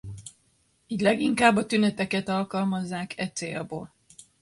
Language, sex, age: Hungarian, male, under 19